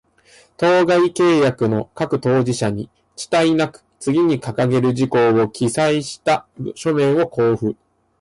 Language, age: Japanese, 19-29